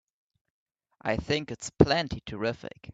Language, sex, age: English, male, under 19